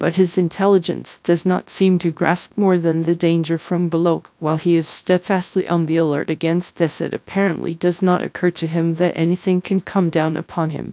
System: TTS, GradTTS